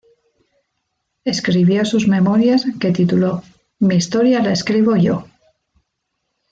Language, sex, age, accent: Spanish, female, 40-49, España: Norte peninsular (Asturias, Castilla y León, Cantabria, País Vasco, Navarra, Aragón, La Rioja, Guadalajara, Cuenca)